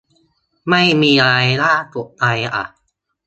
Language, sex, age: Thai, male, 19-29